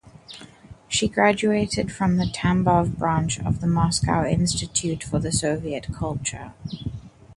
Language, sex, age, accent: English, female, 19-29, Southern African (South Africa, Zimbabwe, Namibia)